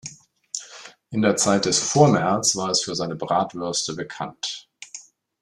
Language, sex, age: German, male, 50-59